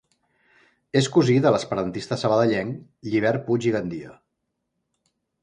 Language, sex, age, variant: Catalan, male, 40-49, Central